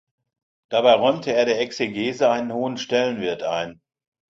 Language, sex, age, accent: German, male, 60-69, Deutschland Deutsch